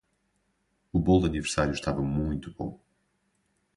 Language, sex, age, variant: Portuguese, male, 19-29, Portuguese (Portugal)